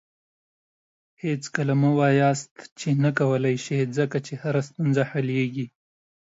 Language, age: Pashto, 19-29